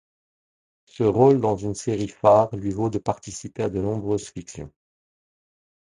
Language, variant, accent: French, Français du nord de l'Afrique, Français du Maroc